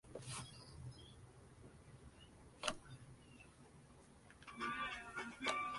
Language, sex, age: Spanish, male, 19-29